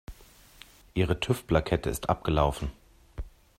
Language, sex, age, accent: German, male, 40-49, Deutschland Deutsch